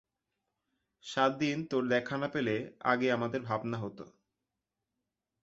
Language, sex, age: Bengali, male, 19-29